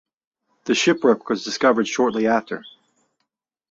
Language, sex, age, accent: English, male, 40-49, United States English